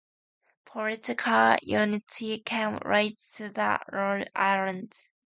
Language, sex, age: English, female, 19-29